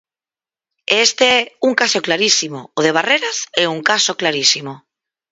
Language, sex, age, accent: Galician, female, 30-39, Normativo (estándar)